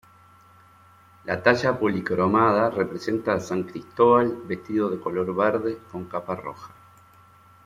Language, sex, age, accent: Spanish, male, 50-59, Rioplatense: Argentina, Uruguay, este de Bolivia, Paraguay